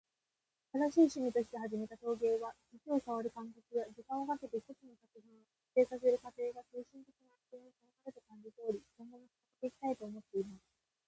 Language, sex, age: Japanese, female, 19-29